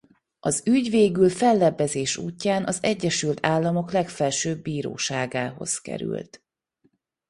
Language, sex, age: Hungarian, female, 30-39